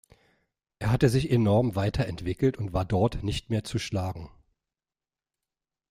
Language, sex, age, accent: German, male, 50-59, Deutschland Deutsch